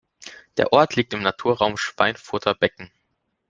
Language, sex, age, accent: German, male, under 19, Deutschland Deutsch